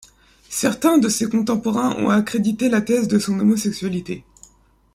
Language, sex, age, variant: French, male, under 19, Français de métropole